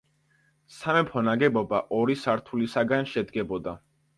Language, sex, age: Georgian, male, under 19